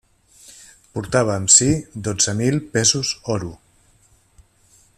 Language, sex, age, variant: Catalan, male, 50-59, Central